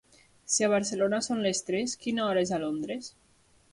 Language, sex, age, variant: Catalan, female, 19-29, Nord-Occidental